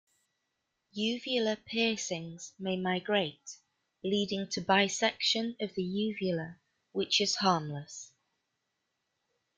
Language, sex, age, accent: English, female, 40-49, England English